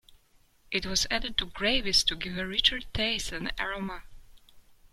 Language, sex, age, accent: English, female, 30-39, England English